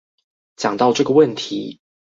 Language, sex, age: Chinese, male, 19-29